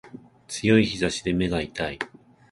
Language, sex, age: Japanese, male, 30-39